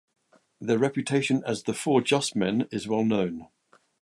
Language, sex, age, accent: English, male, 60-69, England English